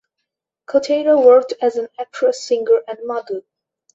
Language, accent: English, India and South Asia (India, Pakistan, Sri Lanka); bangladesh